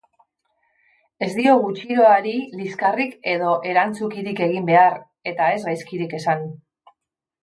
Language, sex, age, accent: Basque, female, 50-59, Mendebalekoa (Araba, Bizkaia, Gipuzkoako mendebaleko herri batzuk)